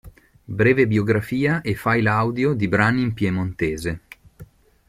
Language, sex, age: Italian, male, 30-39